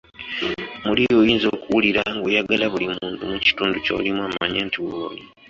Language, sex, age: Ganda, male, 19-29